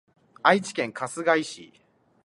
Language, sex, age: Japanese, male, 19-29